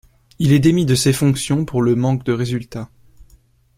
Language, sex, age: French, male, 19-29